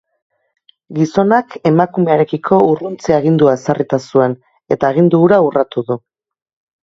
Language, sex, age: Basque, female, under 19